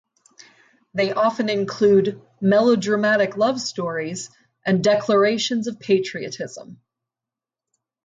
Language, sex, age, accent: English, female, 30-39, United States English